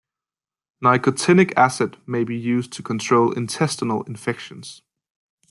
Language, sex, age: English, male, 19-29